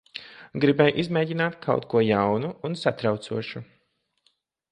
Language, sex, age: Latvian, male, 19-29